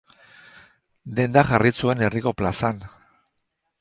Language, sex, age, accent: Basque, male, 60-69, Erdialdekoa edo Nafarra (Gipuzkoa, Nafarroa)